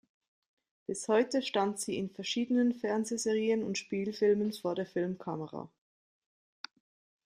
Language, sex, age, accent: German, female, 30-39, Schweizerdeutsch